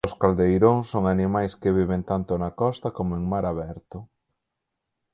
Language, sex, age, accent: Galician, male, 30-39, Atlántico (seseo e gheada)